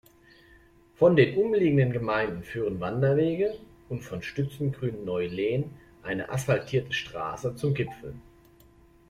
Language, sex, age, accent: German, male, 19-29, Deutschland Deutsch